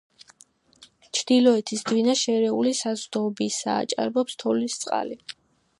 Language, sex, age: Georgian, female, 19-29